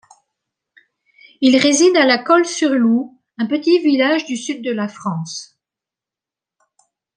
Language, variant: French, Français de métropole